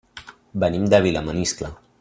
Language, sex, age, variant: Catalan, male, under 19, Central